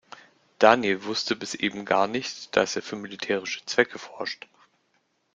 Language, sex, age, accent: German, male, 30-39, Deutschland Deutsch